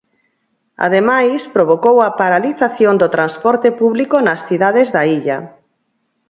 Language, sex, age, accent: Galician, female, 50-59, Normativo (estándar)